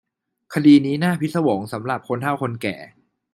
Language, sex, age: Thai, male, 19-29